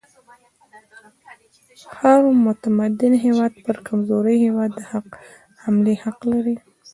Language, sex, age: Pashto, female, 19-29